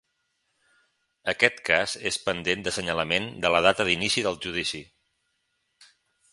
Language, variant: Catalan, Central